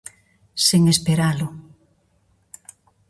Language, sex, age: Galician, female, 60-69